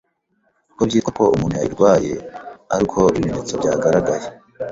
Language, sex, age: Kinyarwanda, male, 19-29